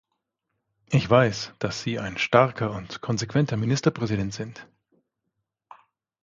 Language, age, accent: German, 40-49, Deutschland Deutsch